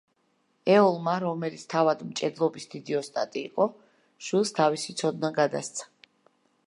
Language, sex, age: Georgian, female, 40-49